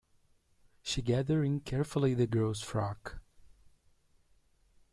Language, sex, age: English, male, 30-39